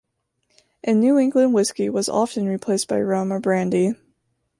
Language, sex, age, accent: English, female, under 19, United States English